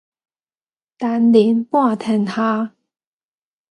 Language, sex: Min Nan Chinese, female